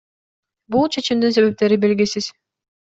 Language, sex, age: Kyrgyz, female, 19-29